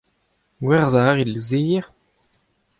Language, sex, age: Breton, male, 19-29